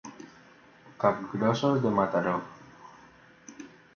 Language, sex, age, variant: Catalan, male, under 19, Alacantí